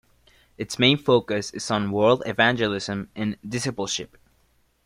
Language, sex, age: English, male, under 19